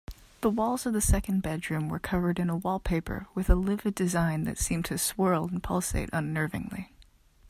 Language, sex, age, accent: English, female, 19-29, Canadian English